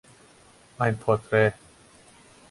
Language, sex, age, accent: German, male, 19-29, Deutschland Deutsch